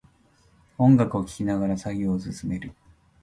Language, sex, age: Japanese, male, 30-39